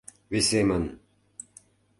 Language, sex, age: Mari, male, 50-59